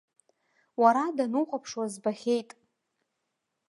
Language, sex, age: Abkhazian, female, 19-29